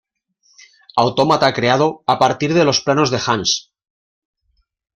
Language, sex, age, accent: Spanish, male, 50-59, España: Norte peninsular (Asturias, Castilla y León, Cantabria, País Vasco, Navarra, Aragón, La Rioja, Guadalajara, Cuenca)